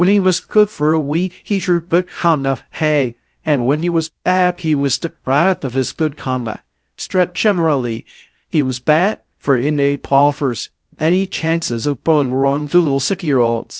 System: TTS, VITS